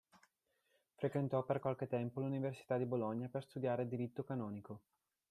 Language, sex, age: Italian, male, 30-39